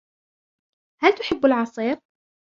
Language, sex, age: Arabic, female, 19-29